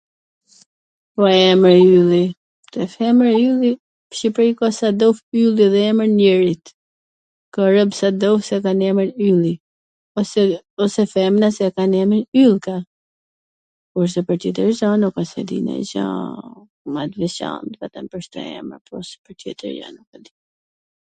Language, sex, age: Gheg Albanian, female, 40-49